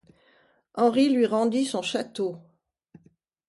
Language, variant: French, Français de métropole